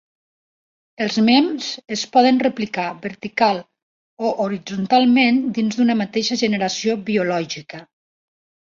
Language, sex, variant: Catalan, female, Nord-Occidental